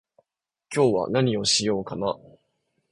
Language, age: Japanese, 19-29